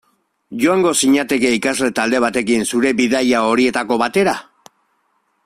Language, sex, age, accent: Basque, male, 40-49, Mendebalekoa (Araba, Bizkaia, Gipuzkoako mendebaleko herri batzuk)